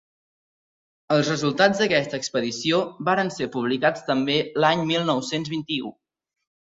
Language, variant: Catalan, Central